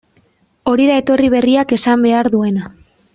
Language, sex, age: Basque, female, 19-29